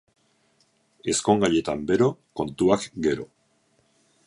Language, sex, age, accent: Basque, male, 50-59, Erdialdekoa edo Nafarra (Gipuzkoa, Nafarroa)